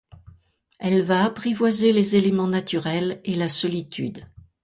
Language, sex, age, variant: French, female, 70-79, Français de métropole